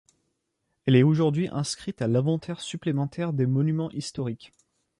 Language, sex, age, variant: French, male, 19-29, Français de métropole